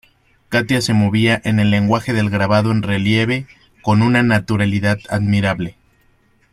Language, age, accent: Spanish, 30-39, México